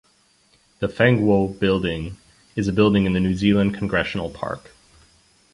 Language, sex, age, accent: English, male, 30-39, United States English